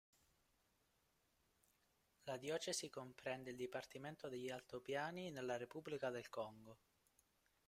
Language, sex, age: Italian, male, 19-29